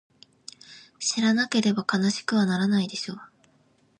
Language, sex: Japanese, female